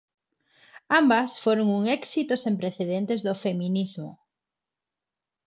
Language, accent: Galician, Neofalante